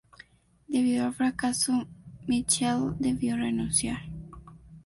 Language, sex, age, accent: Spanish, female, 19-29, México